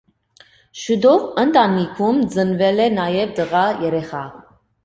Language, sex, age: Armenian, female, 30-39